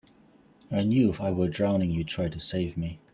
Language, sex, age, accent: English, male, 30-39, England English